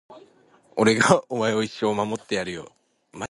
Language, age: Japanese, 19-29